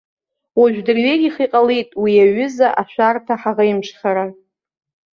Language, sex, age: Abkhazian, female, 40-49